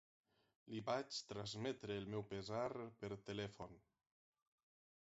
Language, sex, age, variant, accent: Catalan, male, 30-39, Valencià meridional, central; valencià